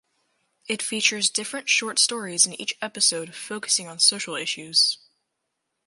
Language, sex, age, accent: English, female, under 19, United States English